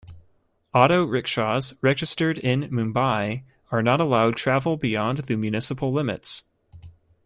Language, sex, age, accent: English, male, 19-29, United States English